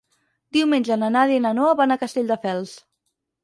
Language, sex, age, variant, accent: Catalan, female, 19-29, Central, central